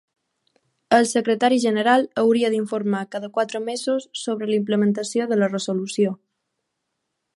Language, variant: Catalan, Balear